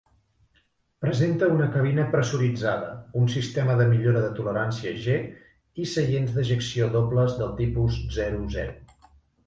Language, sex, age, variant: Catalan, male, 40-49, Central